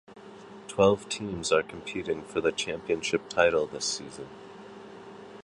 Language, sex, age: English, male, 30-39